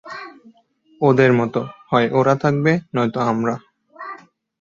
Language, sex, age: Bengali, male, 19-29